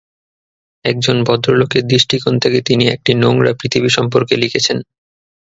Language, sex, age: Bengali, male, 19-29